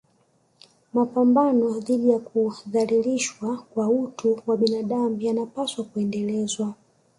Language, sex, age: Swahili, female, 19-29